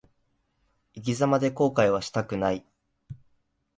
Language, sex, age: Japanese, male, 19-29